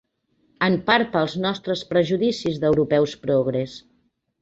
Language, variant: Catalan, Central